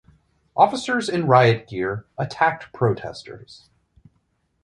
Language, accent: English, United States English